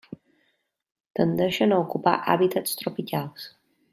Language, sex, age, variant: Catalan, female, 19-29, Balear